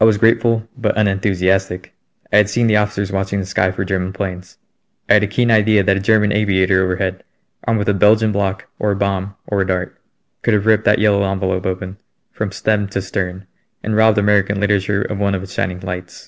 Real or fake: real